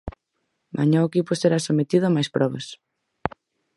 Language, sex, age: Galician, female, 19-29